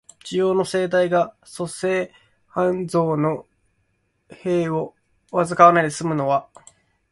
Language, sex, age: Japanese, male, 19-29